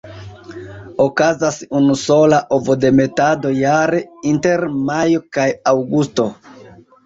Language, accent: Esperanto, Internacia